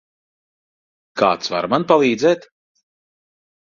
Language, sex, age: Latvian, male, 40-49